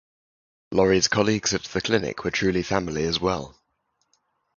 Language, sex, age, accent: English, male, 19-29, England English